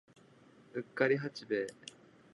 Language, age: Japanese, 30-39